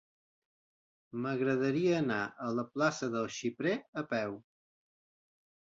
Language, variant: Catalan, Balear